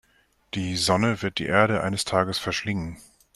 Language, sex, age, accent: German, male, 50-59, Deutschland Deutsch